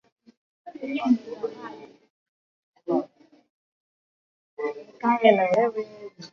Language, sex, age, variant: Swahili, female, 19-29, Kiswahili cha Bara ya Kenya